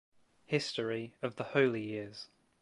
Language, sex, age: English, male, 19-29